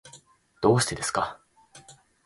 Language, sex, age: Japanese, male, 19-29